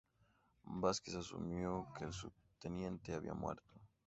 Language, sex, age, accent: Spanish, male, 19-29, México